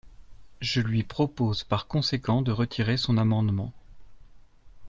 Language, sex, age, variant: French, male, 40-49, Français de métropole